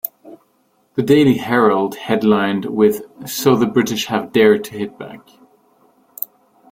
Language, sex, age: English, male, 30-39